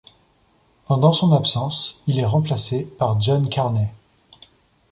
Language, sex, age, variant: French, male, 30-39, Français de métropole